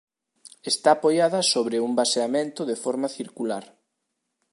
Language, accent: Galician, Oriental (común en zona oriental)